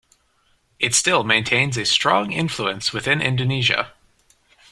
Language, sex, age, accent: English, male, under 19, Canadian English